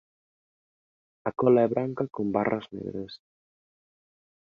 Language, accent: Galician, Normativo (estándar)